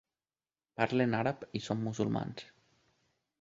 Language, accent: Catalan, valencià